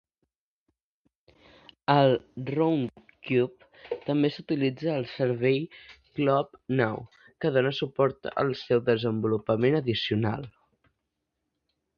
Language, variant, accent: Catalan, Central, central